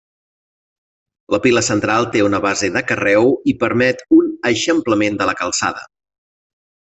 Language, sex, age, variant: Catalan, male, 40-49, Central